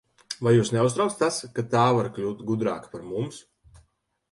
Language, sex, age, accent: Latvian, male, 19-29, nav